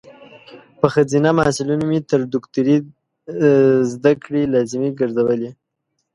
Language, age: Pashto, 19-29